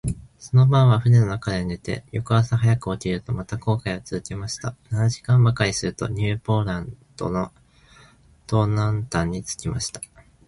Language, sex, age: Japanese, male, 19-29